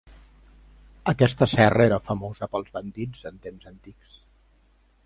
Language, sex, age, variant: Catalan, male, 50-59, Central